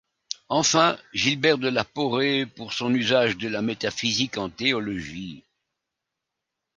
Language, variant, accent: French, Français d'Europe, Français de Belgique